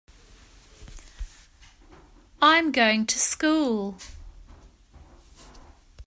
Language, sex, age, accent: English, female, 40-49, England English